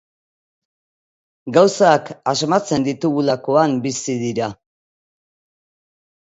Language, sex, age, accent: Basque, female, 50-59, Mendebalekoa (Araba, Bizkaia, Gipuzkoako mendebaleko herri batzuk)